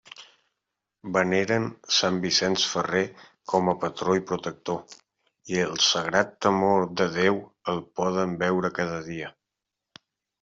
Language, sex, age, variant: Catalan, male, 40-49, Central